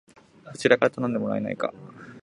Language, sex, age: Japanese, male, 19-29